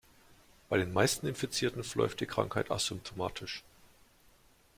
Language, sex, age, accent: German, male, 50-59, Deutschland Deutsch